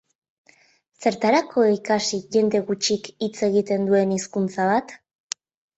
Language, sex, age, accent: Basque, female, 19-29, Nafar-lapurtarra edo Zuberotarra (Lapurdi, Nafarroa Beherea, Zuberoa)